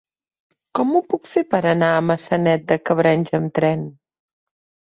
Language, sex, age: Catalan, female, 30-39